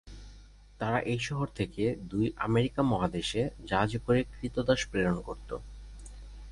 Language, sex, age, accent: Bengali, male, 19-29, Native